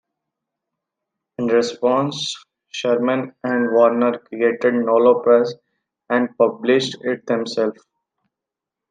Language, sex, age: English, male, 19-29